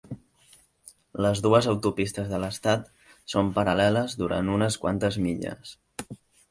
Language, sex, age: Catalan, male, 19-29